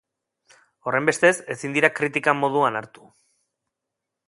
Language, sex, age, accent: Basque, male, 30-39, Erdialdekoa edo Nafarra (Gipuzkoa, Nafarroa)